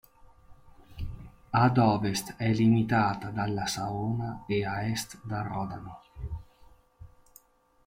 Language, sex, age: Italian, male, 30-39